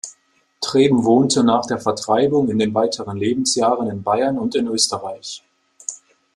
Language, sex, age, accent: German, male, 19-29, Deutschland Deutsch